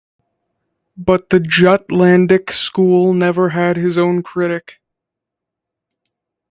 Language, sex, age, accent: English, male, 19-29, Canadian English